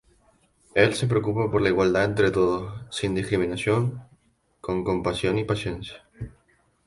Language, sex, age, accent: Spanish, male, 19-29, España: Islas Canarias